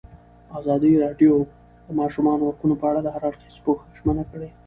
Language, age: Pashto, 19-29